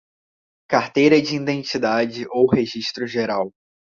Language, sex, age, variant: Portuguese, male, under 19, Portuguese (Brasil)